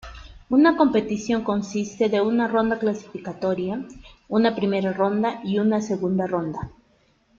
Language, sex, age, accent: Spanish, female, 30-39, Andino-Pacífico: Colombia, Perú, Ecuador, oeste de Bolivia y Venezuela andina